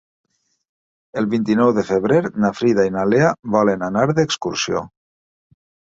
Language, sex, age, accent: Catalan, male, 50-59, valencià